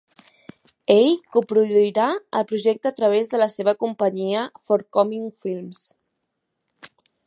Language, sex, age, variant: Catalan, female, 19-29, Central